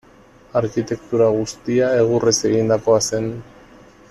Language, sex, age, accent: Basque, male, 40-49, Erdialdekoa edo Nafarra (Gipuzkoa, Nafarroa)